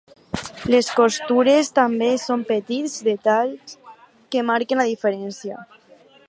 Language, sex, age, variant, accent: Catalan, female, under 19, Alacantí, valencià